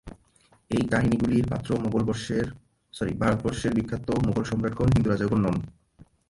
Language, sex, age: Bengali, male, 19-29